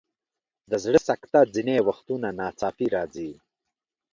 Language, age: Pashto, 50-59